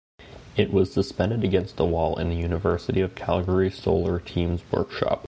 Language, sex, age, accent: English, male, 19-29, United States English